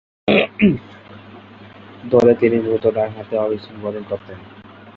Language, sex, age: Bengali, male, under 19